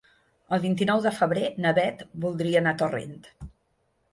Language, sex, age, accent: Catalan, female, 40-49, balear; central